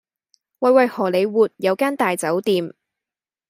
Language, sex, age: Cantonese, female, 19-29